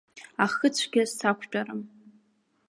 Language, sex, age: Abkhazian, female, 19-29